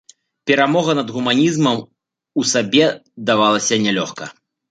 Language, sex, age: Belarusian, male, 40-49